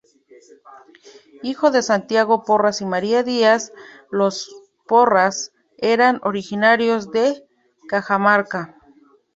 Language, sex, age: Spanish, female, 30-39